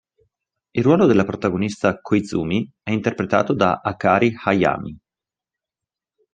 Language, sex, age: Italian, male, 30-39